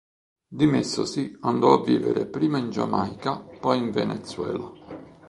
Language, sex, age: Italian, male, 50-59